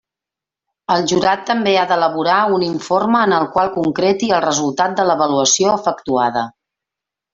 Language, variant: Catalan, Central